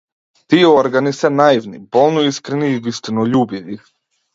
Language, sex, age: Macedonian, male, 19-29